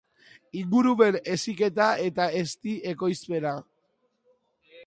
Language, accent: Basque, Mendebalekoa (Araba, Bizkaia, Gipuzkoako mendebaleko herri batzuk)